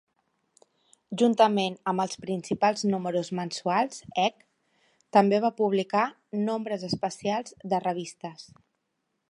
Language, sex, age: Catalan, female, 40-49